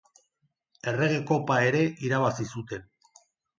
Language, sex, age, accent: Basque, male, 50-59, Mendebalekoa (Araba, Bizkaia, Gipuzkoako mendebaleko herri batzuk)